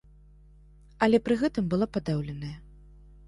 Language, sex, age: Belarusian, female, 30-39